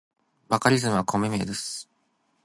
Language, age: Japanese, 19-29